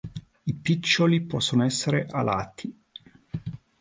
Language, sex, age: Italian, male, 40-49